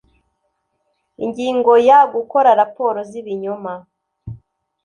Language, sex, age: Kinyarwanda, female, 19-29